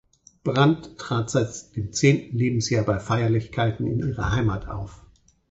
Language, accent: German, Deutschland Deutsch